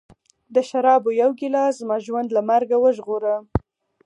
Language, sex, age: Pashto, female, under 19